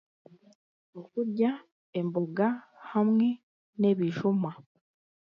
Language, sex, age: Chiga, female, 19-29